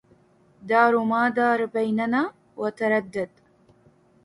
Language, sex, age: Arabic, female, 19-29